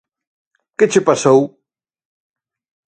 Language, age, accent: Galician, 50-59, Atlántico (seseo e gheada)